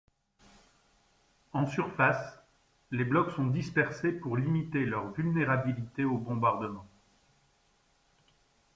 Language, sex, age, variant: French, male, 50-59, Français de métropole